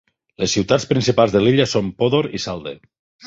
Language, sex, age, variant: Catalan, male, 40-49, Septentrional